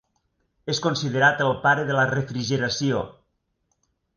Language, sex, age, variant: Catalan, male, 50-59, Nord-Occidental